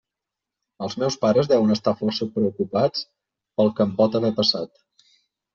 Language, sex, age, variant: Catalan, male, 30-39, Balear